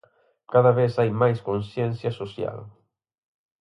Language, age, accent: Galician, 19-29, Atlántico (seseo e gheada)